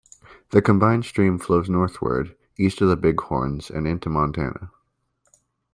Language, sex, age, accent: English, male, under 19, Canadian English